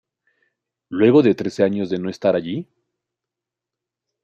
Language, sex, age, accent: Spanish, male, 30-39, México